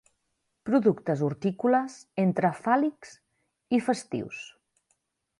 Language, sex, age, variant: Catalan, female, 40-49, Central